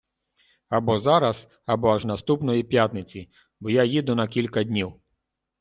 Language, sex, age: Ukrainian, male, 30-39